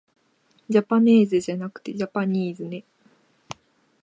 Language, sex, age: Japanese, female, 19-29